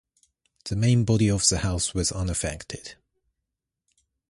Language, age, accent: English, 19-29, England English